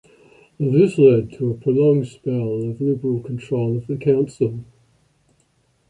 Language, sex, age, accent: English, male, 40-49, Australian English